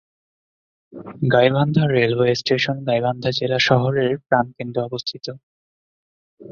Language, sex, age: Bengali, male, 19-29